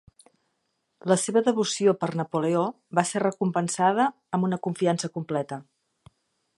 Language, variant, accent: Catalan, Central, central; Neutre